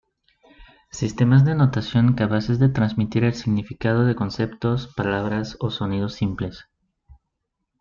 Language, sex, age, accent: Spanish, male, 19-29, México